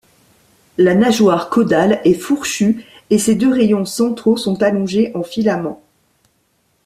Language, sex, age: French, female, 40-49